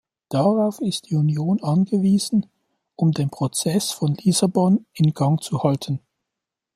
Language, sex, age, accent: German, male, 19-29, Schweizerdeutsch